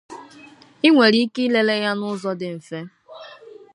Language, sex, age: Igbo, female, 19-29